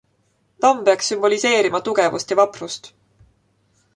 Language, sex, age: Estonian, female, 19-29